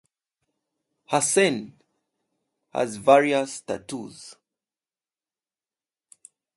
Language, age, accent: English, 19-29, United States English; England English